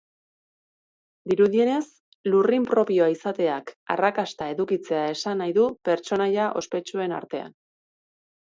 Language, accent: Basque, Erdialdekoa edo Nafarra (Gipuzkoa, Nafarroa)